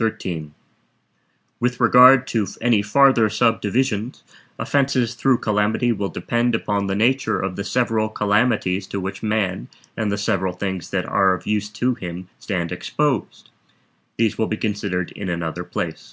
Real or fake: real